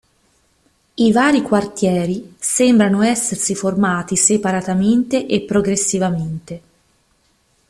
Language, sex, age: Italian, female, 19-29